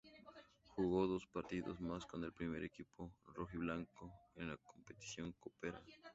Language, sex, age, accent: Spanish, male, 19-29, México